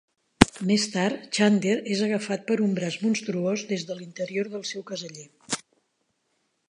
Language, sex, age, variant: Catalan, female, 70-79, Central